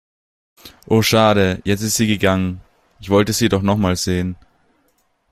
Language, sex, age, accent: German, male, 19-29, Österreichisches Deutsch